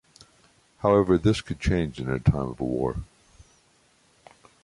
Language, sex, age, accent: English, male, 60-69, United States English